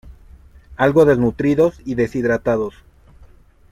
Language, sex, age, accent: Spanish, male, 19-29, México